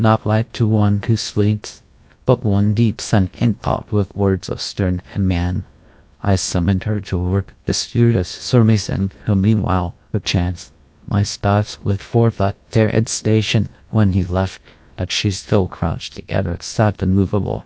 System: TTS, GlowTTS